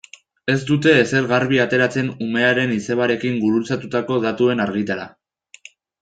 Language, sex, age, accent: Basque, male, 19-29, Erdialdekoa edo Nafarra (Gipuzkoa, Nafarroa)